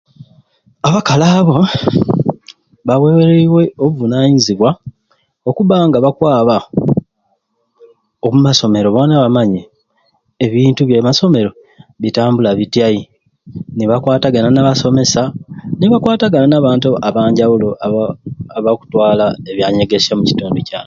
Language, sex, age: Ruuli, male, 30-39